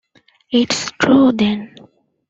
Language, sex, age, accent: English, female, 19-29, India and South Asia (India, Pakistan, Sri Lanka)